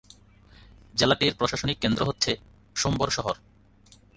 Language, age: Bengali, 30-39